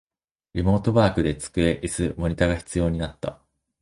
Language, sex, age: Japanese, male, under 19